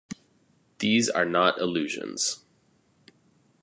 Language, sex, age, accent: English, male, 30-39, United States English